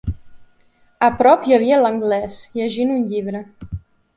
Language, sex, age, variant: Catalan, female, 19-29, Central